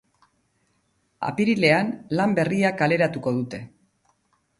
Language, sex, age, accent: Basque, female, 50-59, Mendebalekoa (Araba, Bizkaia, Gipuzkoako mendebaleko herri batzuk)